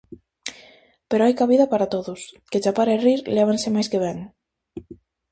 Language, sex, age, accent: Galician, female, 19-29, Atlántico (seseo e gheada)